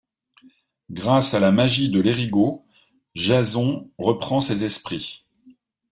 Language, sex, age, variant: French, male, 50-59, Français de métropole